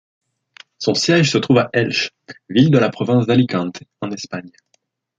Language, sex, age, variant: French, male, 19-29, Français de métropole